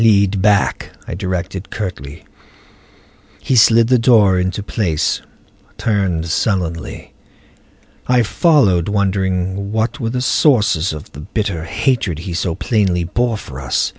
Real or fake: real